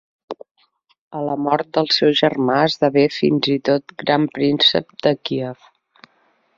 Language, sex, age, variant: Catalan, female, 40-49, Central